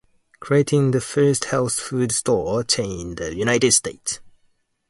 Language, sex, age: English, male, 19-29